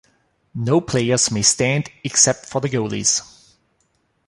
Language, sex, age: English, male, 40-49